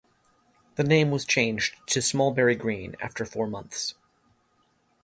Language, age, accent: English, 50-59, United States English